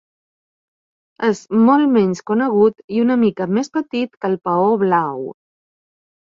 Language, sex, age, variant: Catalan, female, 50-59, Balear